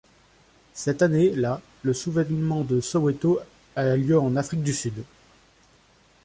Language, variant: French, Français de métropole